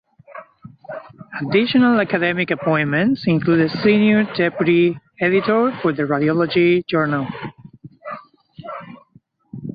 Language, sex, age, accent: English, male, 30-39, Australian English